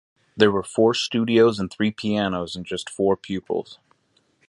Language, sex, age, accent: English, male, 40-49, United States English